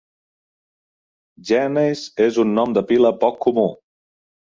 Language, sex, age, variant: Catalan, male, 30-39, Central